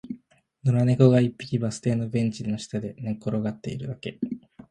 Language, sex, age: Japanese, male, under 19